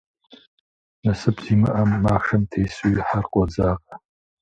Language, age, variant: Kabardian, 50-59, Адыгэбзэ (Къэбэрдей, Кирил, псоми зэдай)